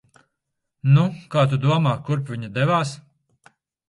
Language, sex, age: Latvian, male, 40-49